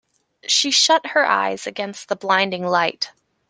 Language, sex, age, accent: English, female, 19-29, Canadian English